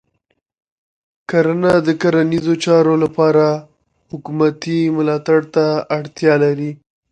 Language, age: Pashto, 19-29